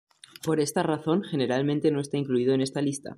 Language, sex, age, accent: Spanish, male, 19-29, España: Centro-Sur peninsular (Madrid, Toledo, Castilla-La Mancha)